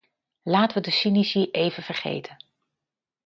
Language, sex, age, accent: Dutch, female, 50-59, Nederlands Nederlands